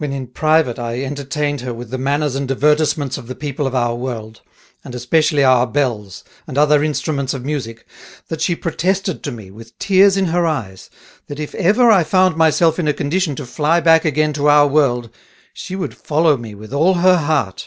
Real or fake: real